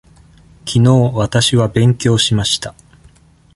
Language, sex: Japanese, male